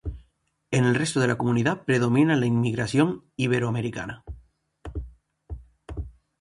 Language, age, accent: Spanish, 19-29, España: Islas Canarias